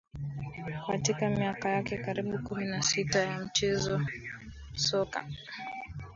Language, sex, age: Swahili, female, 19-29